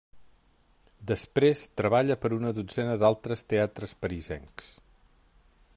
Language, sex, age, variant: Catalan, male, 50-59, Central